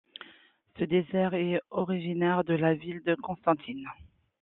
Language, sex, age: French, female, 40-49